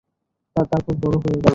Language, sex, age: Bengali, male, 19-29